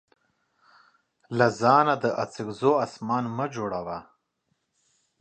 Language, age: Pashto, 30-39